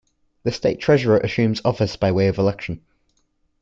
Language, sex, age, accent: English, male, under 19, Australian English